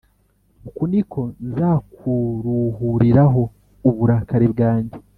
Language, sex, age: Kinyarwanda, male, 30-39